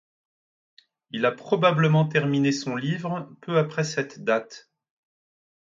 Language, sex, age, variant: French, male, 40-49, Français de métropole